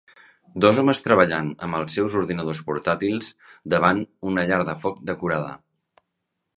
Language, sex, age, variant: Catalan, male, 40-49, Central